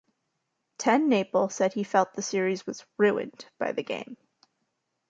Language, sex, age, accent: English, female, 19-29, United States English